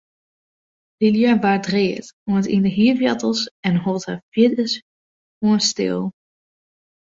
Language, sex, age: Western Frisian, female, under 19